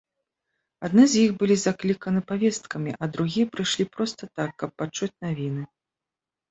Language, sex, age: Belarusian, female, 30-39